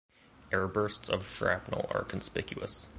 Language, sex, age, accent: English, male, 19-29, United States English